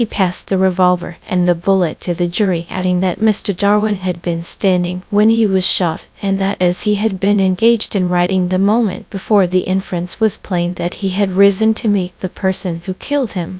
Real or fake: fake